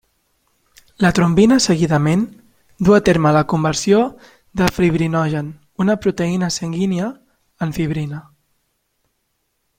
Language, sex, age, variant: Catalan, male, 19-29, Central